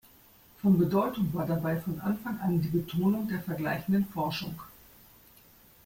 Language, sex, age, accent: German, female, 50-59, Deutschland Deutsch